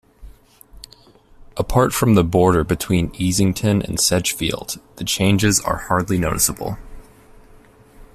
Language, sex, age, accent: English, male, 19-29, United States English